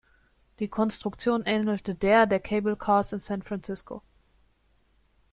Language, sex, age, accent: German, female, 19-29, Deutschland Deutsch